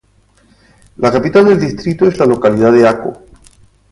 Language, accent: Spanish, España: Sur peninsular (Andalucia, Extremadura, Murcia)